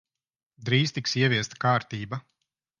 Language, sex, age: Latvian, male, 40-49